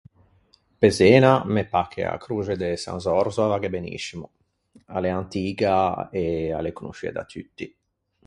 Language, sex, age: Ligurian, male, 30-39